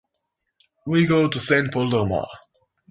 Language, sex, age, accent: English, male, under 19, England English